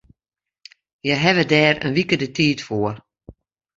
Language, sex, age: Western Frisian, female, 50-59